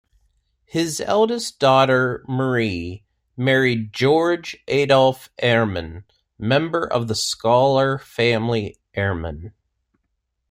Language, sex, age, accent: English, male, 40-49, United States English